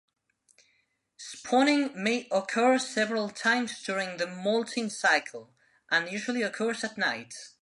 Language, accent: English, England English